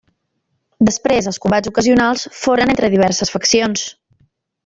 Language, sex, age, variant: Catalan, female, 40-49, Nord-Occidental